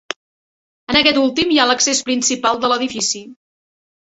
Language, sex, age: Catalan, female, 50-59